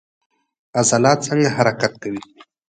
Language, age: Pashto, 19-29